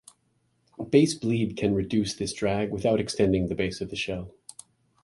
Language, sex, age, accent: English, male, 40-49, United States English